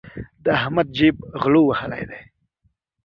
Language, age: Pashto, under 19